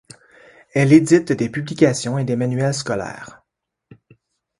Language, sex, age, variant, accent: French, male, 40-49, Français d'Amérique du Nord, Français du Canada